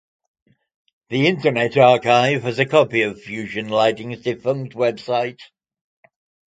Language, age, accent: English, 30-39, England English